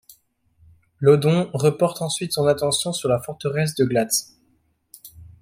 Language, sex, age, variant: French, male, 19-29, Français de métropole